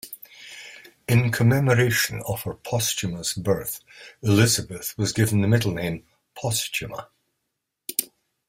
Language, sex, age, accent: English, male, 70-79, Scottish English